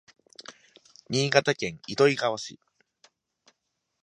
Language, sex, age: Japanese, male, 19-29